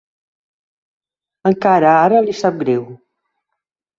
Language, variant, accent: Catalan, Central, central